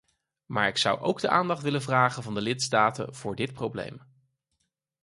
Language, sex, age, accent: Dutch, male, 30-39, Nederlands Nederlands